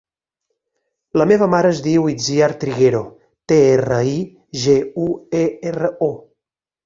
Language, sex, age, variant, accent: Catalan, male, 30-39, Balear, mallorquí